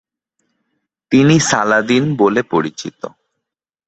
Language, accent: Bengali, প্রমিত